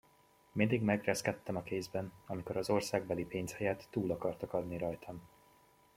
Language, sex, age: Hungarian, male, 19-29